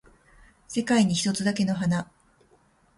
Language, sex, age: Japanese, female, 40-49